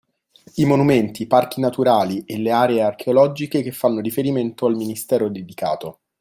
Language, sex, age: Italian, male, 19-29